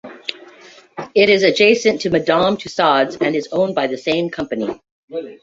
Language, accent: English, United States English